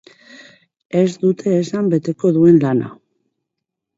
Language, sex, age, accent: Basque, female, 40-49, Mendebalekoa (Araba, Bizkaia, Gipuzkoako mendebaleko herri batzuk)